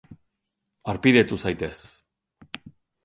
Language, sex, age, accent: Basque, male, 50-59, Erdialdekoa edo Nafarra (Gipuzkoa, Nafarroa)